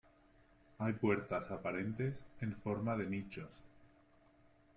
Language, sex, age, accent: Spanish, male, 30-39, España: Sur peninsular (Andalucia, Extremadura, Murcia)